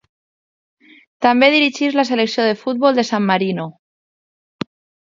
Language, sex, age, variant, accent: Catalan, female, 30-39, Valencià central, valencià